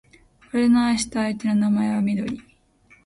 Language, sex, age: Japanese, female, 19-29